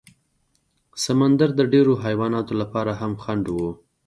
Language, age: Pashto, 30-39